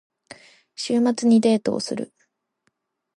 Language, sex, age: Japanese, female, 19-29